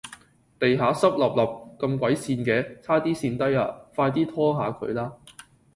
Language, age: Cantonese, 19-29